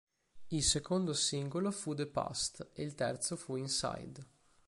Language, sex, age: Italian, male, 19-29